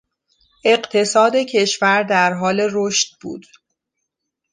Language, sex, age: Persian, female, 30-39